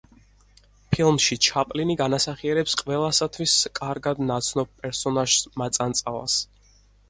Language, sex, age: Georgian, male, 19-29